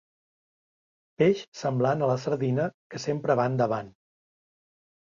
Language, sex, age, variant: Catalan, male, 40-49, Central